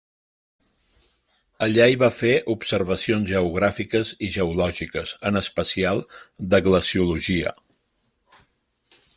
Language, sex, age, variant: Catalan, male, 50-59, Central